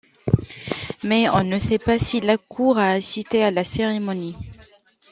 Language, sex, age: French, male, 40-49